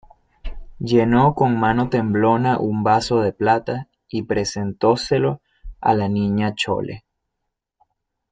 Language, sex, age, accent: Spanish, male, 30-39, Caribe: Cuba, Venezuela, Puerto Rico, República Dominicana, Panamá, Colombia caribeña, México caribeño, Costa del golfo de México